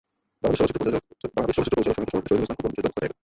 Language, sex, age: Bengali, male, 19-29